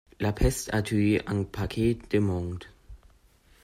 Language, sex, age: French, male, under 19